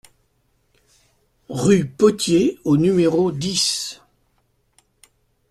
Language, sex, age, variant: French, male, 60-69, Français de métropole